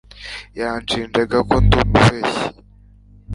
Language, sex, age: Kinyarwanda, male, under 19